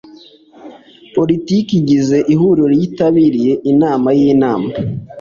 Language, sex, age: Kinyarwanda, male, 19-29